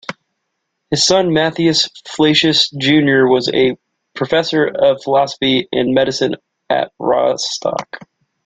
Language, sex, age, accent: English, male, 19-29, United States English